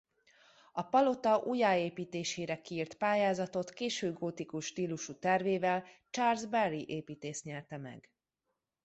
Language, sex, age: Hungarian, female, 30-39